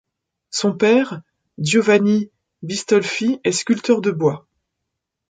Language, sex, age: French, female, 50-59